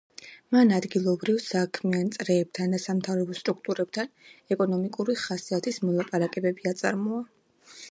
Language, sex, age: Georgian, female, 19-29